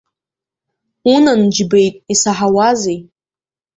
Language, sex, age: Abkhazian, female, under 19